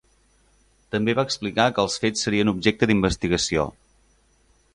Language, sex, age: Catalan, male, 30-39